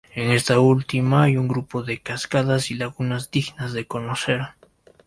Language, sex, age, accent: Spanish, male, 19-29, Andino-Pacífico: Colombia, Perú, Ecuador, oeste de Bolivia y Venezuela andina